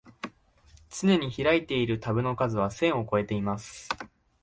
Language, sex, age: Japanese, male, 19-29